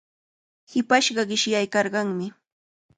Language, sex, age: Cajatambo North Lima Quechua, female, 19-29